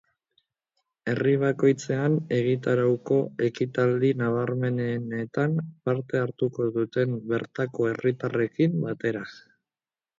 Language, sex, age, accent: Basque, female, 50-59, Mendebalekoa (Araba, Bizkaia, Gipuzkoako mendebaleko herri batzuk)